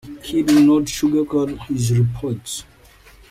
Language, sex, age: English, male, 19-29